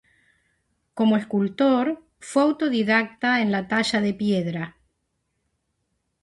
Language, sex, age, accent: Spanish, female, 60-69, Rioplatense: Argentina, Uruguay, este de Bolivia, Paraguay